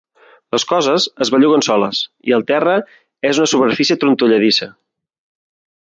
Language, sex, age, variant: Catalan, male, 30-39, Central